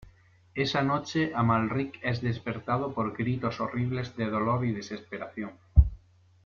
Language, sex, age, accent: Spanish, male, 40-49, España: Sur peninsular (Andalucia, Extremadura, Murcia)